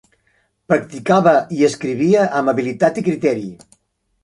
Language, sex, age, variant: Catalan, male, 60-69, Central